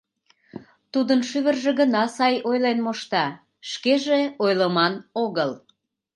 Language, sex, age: Mari, female, 40-49